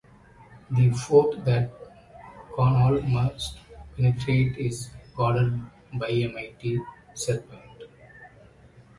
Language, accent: English, India and South Asia (India, Pakistan, Sri Lanka)